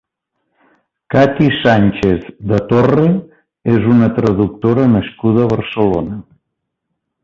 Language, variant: Catalan, Central